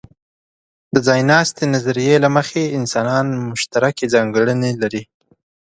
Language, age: Pashto, 19-29